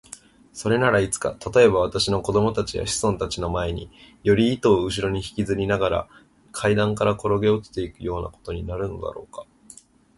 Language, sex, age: Japanese, male, under 19